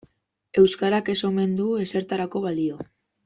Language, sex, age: Basque, female, 19-29